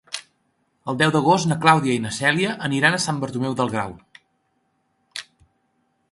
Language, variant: Catalan, Central